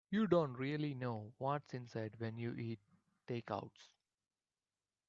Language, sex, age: English, male, 19-29